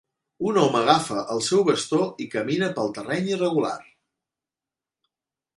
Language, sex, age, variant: Catalan, male, 40-49, Central